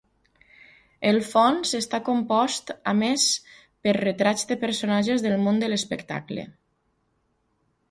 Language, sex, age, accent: Catalan, female, 40-49, valencià